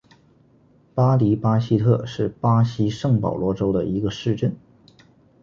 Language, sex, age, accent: Chinese, male, 19-29, 出生地：吉林省